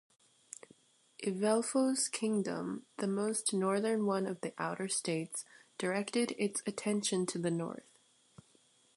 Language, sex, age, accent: English, female, under 19, United States English